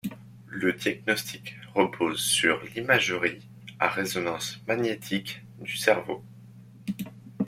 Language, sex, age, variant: French, male, under 19, Français de métropole